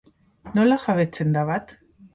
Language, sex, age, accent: Basque, female, 40-49, Mendebalekoa (Araba, Bizkaia, Gipuzkoako mendebaleko herri batzuk)